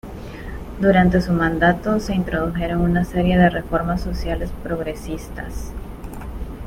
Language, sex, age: Spanish, female, 19-29